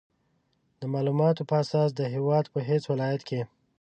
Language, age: Pashto, 30-39